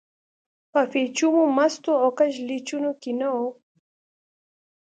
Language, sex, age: Pashto, female, 19-29